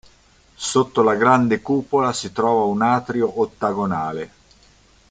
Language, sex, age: Italian, male, 50-59